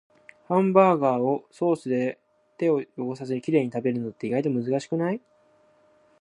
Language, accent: Japanese, 日本人